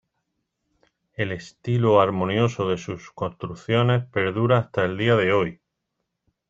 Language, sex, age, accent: Spanish, male, 40-49, España: Sur peninsular (Andalucia, Extremadura, Murcia)